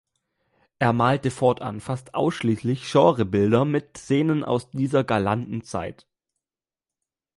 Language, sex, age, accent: German, male, under 19, Deutschland Deutsch